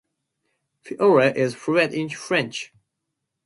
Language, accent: English, United States English